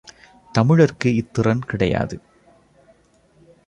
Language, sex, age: Tamil, male, 30-39